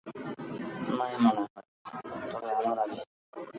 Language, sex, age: Bengali, male, 19-29